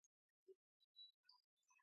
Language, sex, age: Georgian, male, under 19